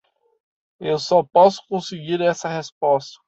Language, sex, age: Portuguese, male, 40-49